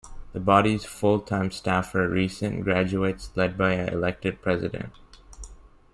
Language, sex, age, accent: English, male, under 19, United States English